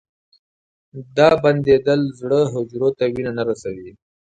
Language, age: Pashto, 19-29